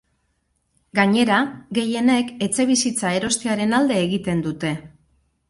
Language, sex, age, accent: Basque, female, 50-59, Mendebalekoa (Araba, Bizkaia, Gipuzkoako mendebaleko herri batzuk)